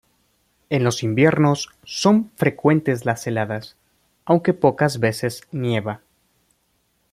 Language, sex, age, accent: Spanish, male, 19-29, México